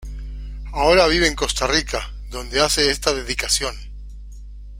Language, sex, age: Spanish, male, 50-59